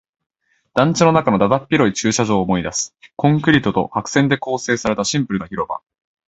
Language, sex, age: Japanese, male, 19-29